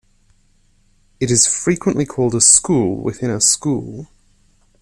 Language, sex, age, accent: English, male, 19-29, Australian English